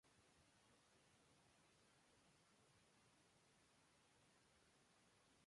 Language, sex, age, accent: Spanish, male, 40-49, Chileno: Chile, Cuyo